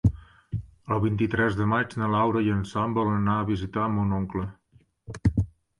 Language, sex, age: Catalan, male, 40-49